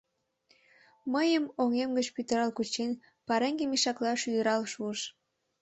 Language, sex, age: Mari, female, under 19